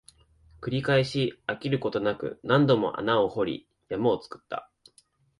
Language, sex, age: Japanese, male, 19-29